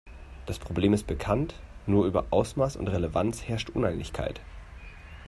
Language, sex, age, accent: German, male, 19-29, Deutschland Deutsch